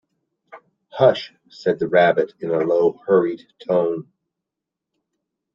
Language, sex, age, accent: English, male, 50-59, United States English